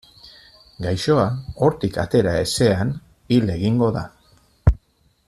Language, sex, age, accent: Basque, male, 40-49, Erdialdekoa edo Nafarra (Gipuzkoa, Nafarroa)